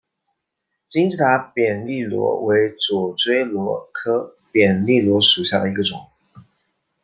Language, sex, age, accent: Chinese, male, 19-29, 出生地：湖北省